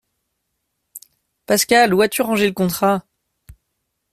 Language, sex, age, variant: French, male, 19-29, Français de métropole